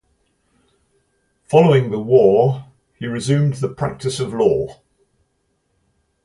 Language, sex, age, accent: English, male, 60-69, England English